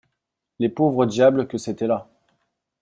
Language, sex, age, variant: French, male, 40-49, Français de métropole